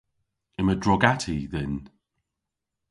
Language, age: Cornish, 50-59